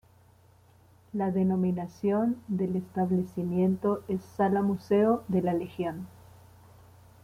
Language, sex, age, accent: Spanish, female, 40-49, Andino-Pacífico: Colombia, Perú, Ecuador, oeste de Bolivia y Venezuela andina